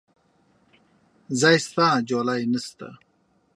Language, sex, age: Pashto, male, 30-39